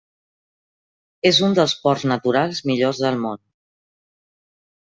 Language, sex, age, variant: Catalan, female, 50-59, Central